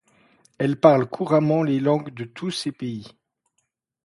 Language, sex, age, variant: French, male, 40-49, Français de métropole